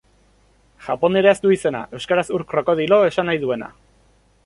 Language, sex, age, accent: Basque, male, 19-29, Erdialdekoa edo Nafarra (Gipuzkoa, Nafarroa)